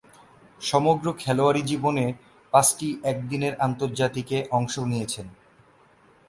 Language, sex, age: Bengali, male, 30-39